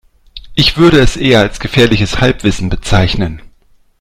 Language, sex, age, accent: German, male, 40-49, Deutschland Deutsch